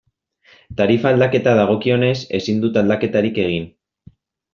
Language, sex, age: Basque, male, 19-29